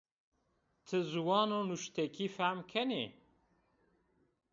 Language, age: Zaza, 30-39